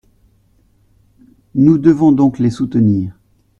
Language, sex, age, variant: French, male, 40-49, Français de métropole